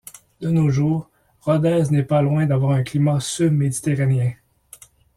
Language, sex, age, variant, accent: French, male, 40-49, Français d'Amérique du Nord, Français du Canada